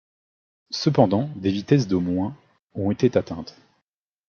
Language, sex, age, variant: French, male, 19-29, Français de métropole